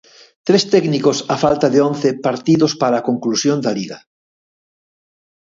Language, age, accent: Galician, 60-69, Atlántico (seseo e gheada)